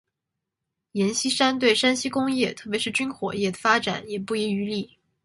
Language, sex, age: Chinese, female, 19-29